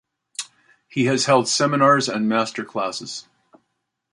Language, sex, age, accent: English, male, 60-69, Canadian English